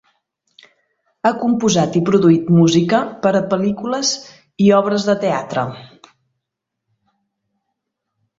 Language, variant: Catalan, Central